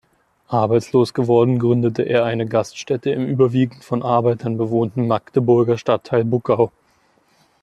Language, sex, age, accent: German, male, 19-29, Deutschland Deutsch